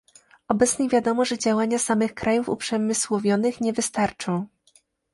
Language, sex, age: Polish, female, 19-29